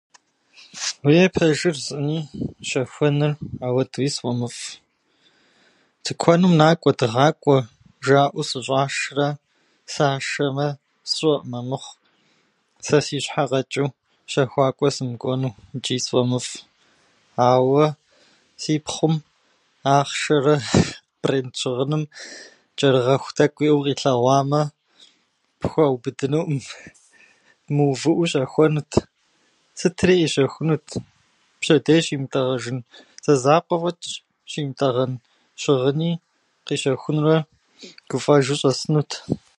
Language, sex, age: Kabardian, male, 40-49